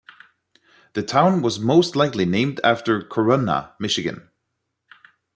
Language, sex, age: English, male, 30-39